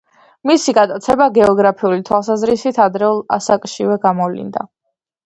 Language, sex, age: Georgian, female, under 19